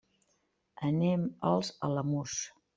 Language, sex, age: Catalan, female, 60-69